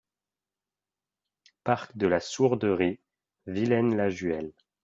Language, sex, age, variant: French, male, 19-29, Français de métropole